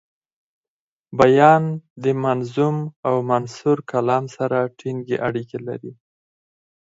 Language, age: Pashto, 30-39